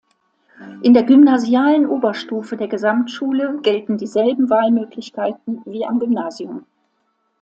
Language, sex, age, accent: German, female, 60-69, Deutschland Deutsch